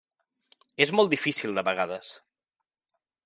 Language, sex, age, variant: Catalan, male, 30-39, Central